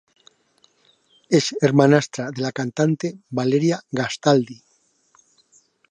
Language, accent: Spanish, España: Centro-Sur peninsular (Madrid, Toledo, Castilla-La Mancha)